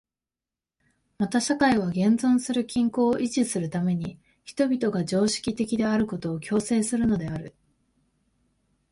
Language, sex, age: Japanese, female, 19-29